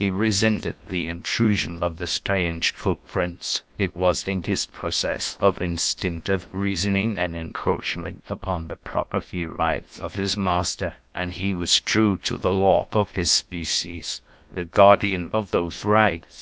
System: TTS, GlowTTS